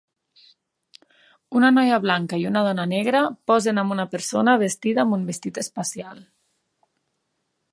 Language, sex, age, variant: Catalan, female, 30-39, Central